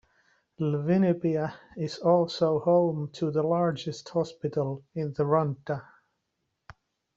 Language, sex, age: English, male, 40-49